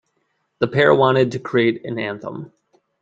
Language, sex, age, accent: English, male, 30-39, United States English